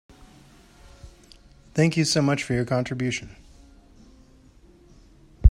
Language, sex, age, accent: English, male, 30-39, United States English